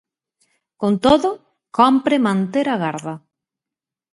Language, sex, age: Galician, female, 40-49